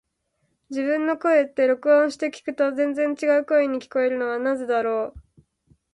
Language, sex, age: Japanese, female, 19-29